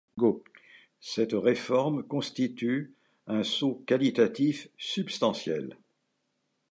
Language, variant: French, Français de métropole